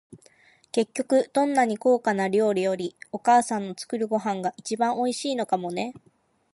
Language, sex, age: Japanese, female, under 19